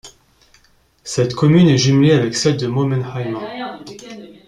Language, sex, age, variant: French, male, 30-39, Français de métropole